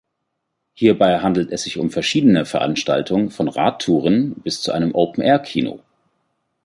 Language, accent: German, Deutschland Deutsch